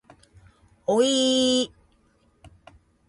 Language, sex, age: Japanese, female, 50-59